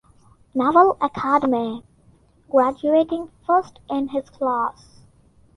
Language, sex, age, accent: English, male, under 19, India and South Asia (India, Pakistan, Sri Lanka)